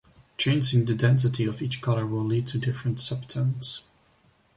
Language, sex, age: English, male, 19-29